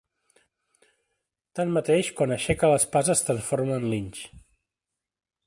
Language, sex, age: Catalan, male, 30-39